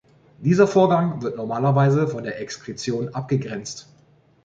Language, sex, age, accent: German, male, 40-49, Deutschland Deutsch